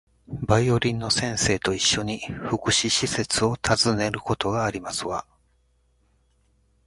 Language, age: Japanese, 50-59